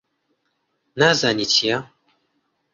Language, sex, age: Central Kurdish, male, under 19